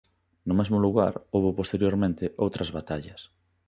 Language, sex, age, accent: Galician, male, 30-39, Normativo (estándar)